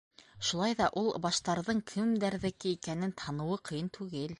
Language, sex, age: Bashkir, female, 30-39